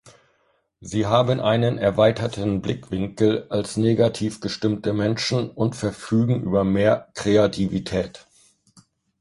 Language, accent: German, Deutschland Deutsch